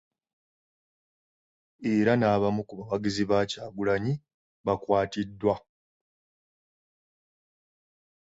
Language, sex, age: Ganda, male, 30-39